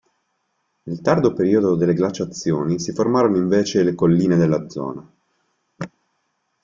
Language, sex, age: Italian, male, 40-49